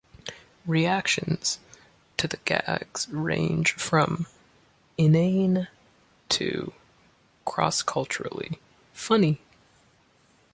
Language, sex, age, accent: English, male, 19-29, United States English